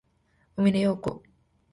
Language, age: Japanese, 19-29